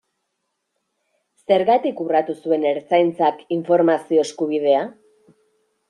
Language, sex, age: Basque, female, 30-39